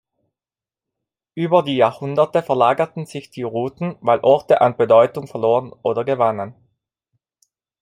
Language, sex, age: German, male, 30-39